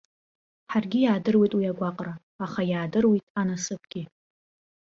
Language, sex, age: Abkhazian, female, under 19